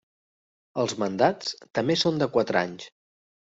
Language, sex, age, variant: Catalan, male, 30-39, Central